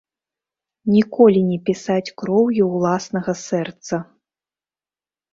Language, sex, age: Belarusian, female, 30-39